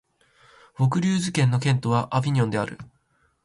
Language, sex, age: Japanese, male, 19-29